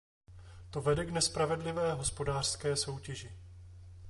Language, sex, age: Czech, male, 30-39